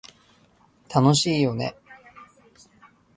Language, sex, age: Japanese, male, 30-39